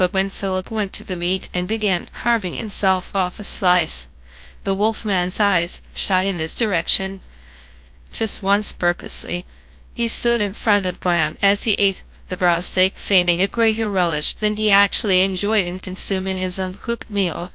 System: TTS, GlowTTS